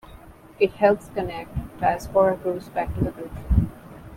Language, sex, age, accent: English, female, 19-29, India and South Asia (India, Pakistan, Sri Lanka)